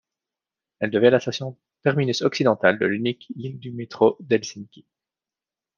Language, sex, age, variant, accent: French, male, 30-39, Français d'Europe, Français de Belgique